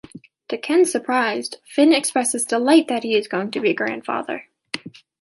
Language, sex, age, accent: English, female, 19-29, United States English